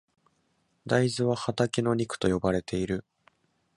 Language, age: Japanese, under 19